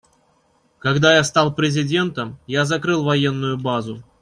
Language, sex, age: Russian, male, 30-39